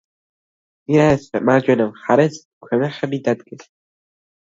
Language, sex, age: Georgian, male, under 19